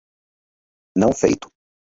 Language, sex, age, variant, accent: Portuguese, male, 50-59, Portuguese (Brasil), Paulista